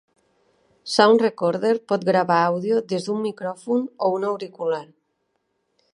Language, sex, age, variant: Catalan, female, 50-59, Central